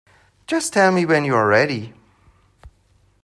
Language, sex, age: English, male, 30-39